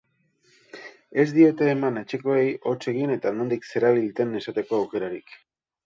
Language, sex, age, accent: Basque, male, 50-59, Erdialdekoa edo Nafarra (Gipuzkoa, Nafarroa)